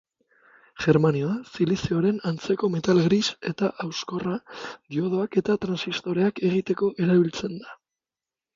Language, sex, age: Basque, male, 30-39